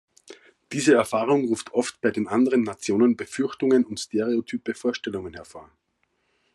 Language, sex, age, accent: German, male, 30-39, Österreichisches Deutsch